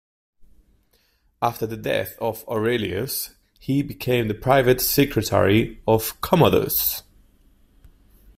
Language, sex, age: English, male, 30-39